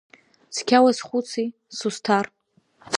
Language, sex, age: Abkhazian, female, under 19